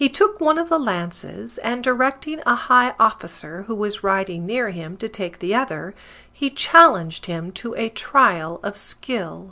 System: none